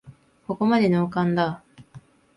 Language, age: Japanese, 19-29